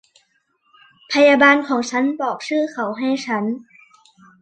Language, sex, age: Thai, male, under 19